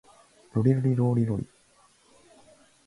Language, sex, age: Japanese, male, under 19